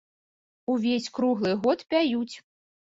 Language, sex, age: Belarusian, female, 30-39